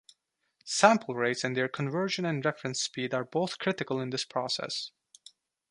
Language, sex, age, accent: English, male, 19-29, United States English